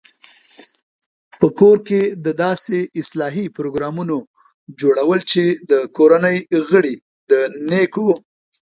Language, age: Pashto, 50-59